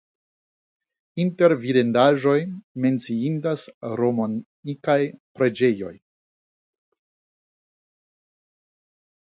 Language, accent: Esperanto, Internacia